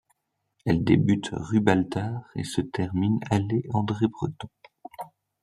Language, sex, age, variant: French, male, 30-39, Français de métropole